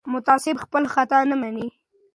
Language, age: Pashto, 19-29